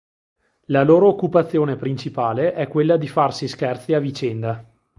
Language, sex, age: Italian, male, 30-39